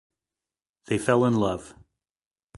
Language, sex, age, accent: English, male, 40-49, United States English